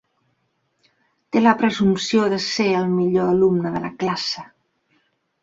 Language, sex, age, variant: Catalan, female, 50-59, Central